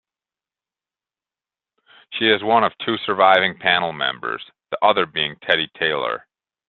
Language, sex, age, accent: English, male, 30-39, Canadian English